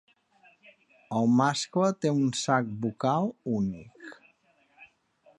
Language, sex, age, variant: Catalan, male, 50-59, Central